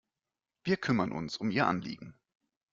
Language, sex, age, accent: German, male, 30-39, Deutschland Deutsch